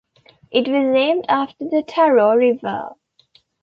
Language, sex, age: English, female, 19-29